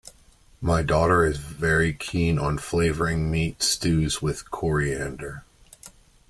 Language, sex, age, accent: English, male, 30-39, United States English